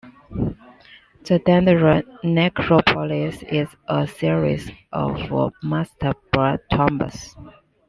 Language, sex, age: English, female, 30-39